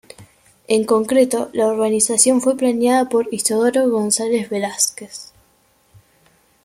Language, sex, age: Spanish, female, under 19